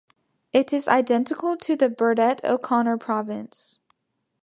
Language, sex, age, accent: English, female, under 19, United States English